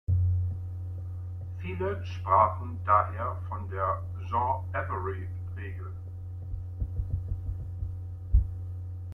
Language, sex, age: German, male, 50-59